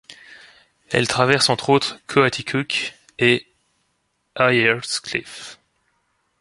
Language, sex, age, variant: French, male, 19-29, Français de métropole